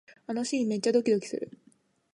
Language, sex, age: Japanese, female, 19-29